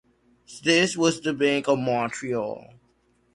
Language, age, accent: English, under 19, United States English